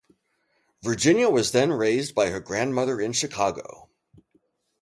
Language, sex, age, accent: English, male, 50-59, United States English